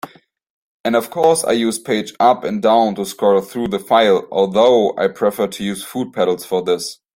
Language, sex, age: English, male, 19-29